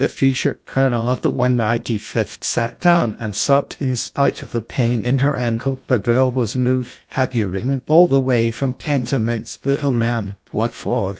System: TTS, GlowTTS